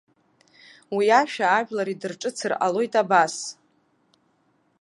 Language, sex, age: Abkhazian, female, 30-39